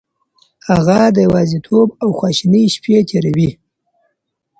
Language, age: Pashto, 19-29